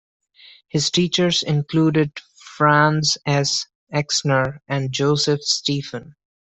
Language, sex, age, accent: English, male, 19-29, India and South Asia (India, Pakistan, Sri Lanka)